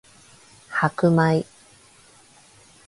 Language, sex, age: Japanese, female, 30-39